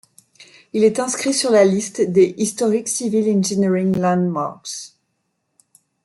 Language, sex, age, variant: French, female, 50-59, Français de métropole